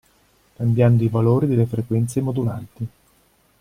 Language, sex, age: Italian, male, 40-49